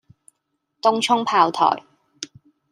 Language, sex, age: Cantonese, female, 19-29